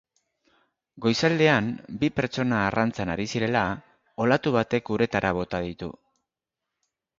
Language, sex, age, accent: Basque, male, 50-59, Mendebalekoa (Araba, Bizkaia, Gipuzkoako mendebaleko herri batzuk)